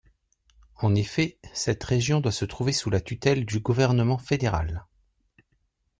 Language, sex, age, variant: French, male, 40-49, Français de métropole